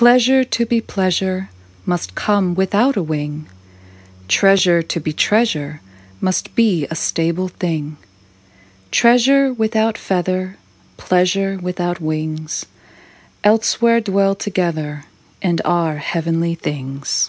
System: none